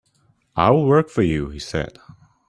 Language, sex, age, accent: English, male, under 19, United States English